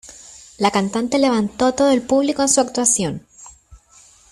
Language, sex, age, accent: Spanish, female, 19-29, Chileno: Chile, Cuyo